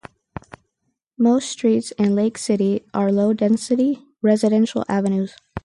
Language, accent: English, United States English